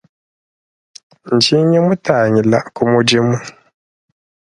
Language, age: Luba-Lulua, 30-39